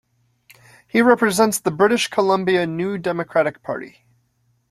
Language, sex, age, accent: English, male, 19-29, United States English